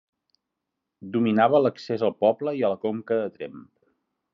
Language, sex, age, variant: Catalan, male, 50-59, Central